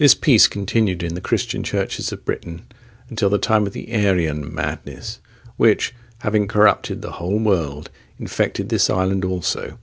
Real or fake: real